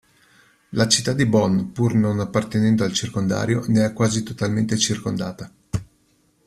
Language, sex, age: Italian, male, 50-59